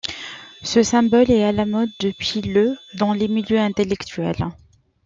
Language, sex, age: French, male, 40-49